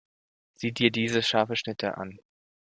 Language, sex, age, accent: German, male, 19-29, Deutschland Deutsch